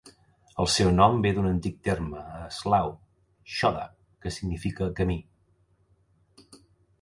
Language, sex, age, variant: Catalan, male, 30-39, Central